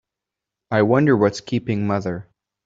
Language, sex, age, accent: English, male, 19-29, United States English